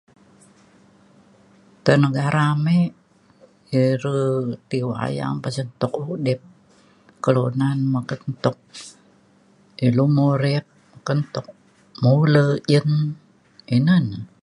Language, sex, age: Mainstream Kenyah, female, 70-79